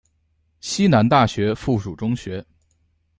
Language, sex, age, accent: Chinese, male, 19-29, 出生地：河北省